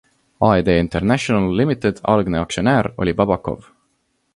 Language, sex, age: Estonian, male, 19-29